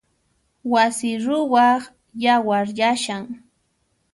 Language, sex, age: Puno Quechua, female, 19-29